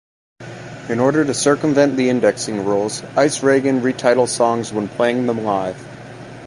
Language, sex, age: English, male, 19-29